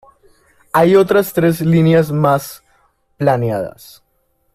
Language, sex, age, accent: Spanish, male, 19-29, Andino-Pacífico: Colombia, Perú, Ecuador, oeste de Bolivia y Venezuela andina